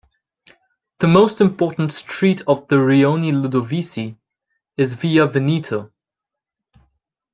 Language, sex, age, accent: English, male, 19-29, England English